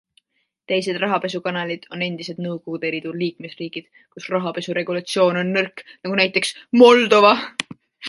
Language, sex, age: Estonian, female, 19-29